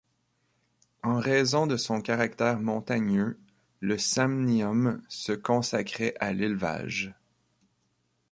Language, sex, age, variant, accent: French, male, 30-39, Français d'Amérique du Nord, Français du Canada